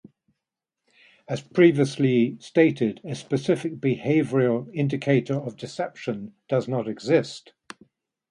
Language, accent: English, England English